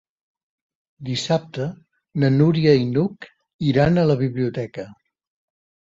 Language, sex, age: Catalan, male, 60-69